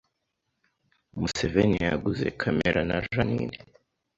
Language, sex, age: Kinyarwanda, male, under 19